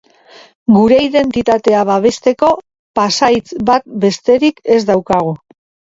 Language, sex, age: Basque, female, 50-59